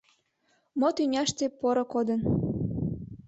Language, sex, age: Mari, female, under 19